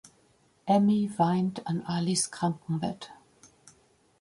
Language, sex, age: German, female, 50-59